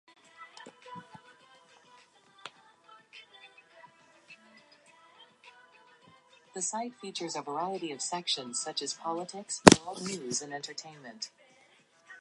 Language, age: English, under 19